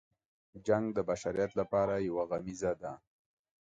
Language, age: Pashto, 30-39